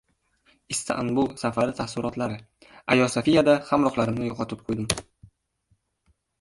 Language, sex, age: Uzbek, male, under 19